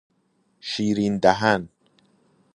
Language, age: Persian, 30-39